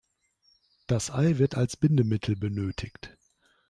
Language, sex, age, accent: German, male, 30-39, Deutschland Deutsch